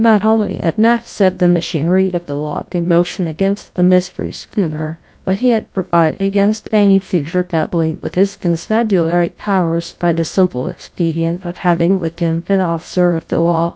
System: TTS, GlowTTS